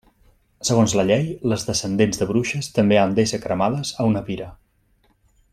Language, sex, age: Catalan, male, 40-49